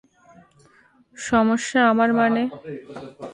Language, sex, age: Bengali, female, 19-29